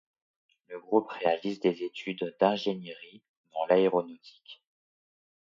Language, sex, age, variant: French, male, 19-29, Français de métropole